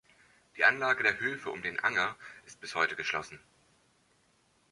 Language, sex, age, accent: German, male, 40-49, Deutschland Deutsch